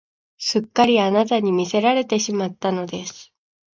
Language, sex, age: Japanese, female, 19-29